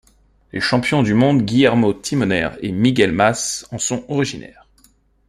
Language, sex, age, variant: French, male, 30-39, Français de métropole